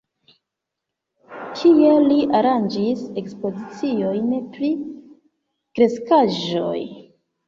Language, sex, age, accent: Esperanto, female, 19-29, Internacia